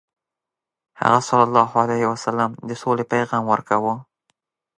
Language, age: Pashto, 19-29